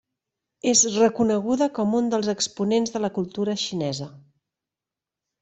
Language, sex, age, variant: Catalan, female, 50-59, Central